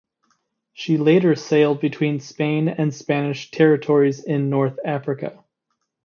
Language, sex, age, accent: English, male, 30-39, United States English